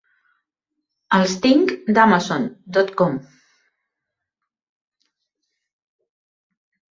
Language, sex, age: Catalan, female, 50-59